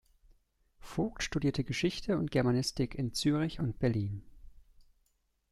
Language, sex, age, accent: German, male, 19-29, Deutschland Deutsch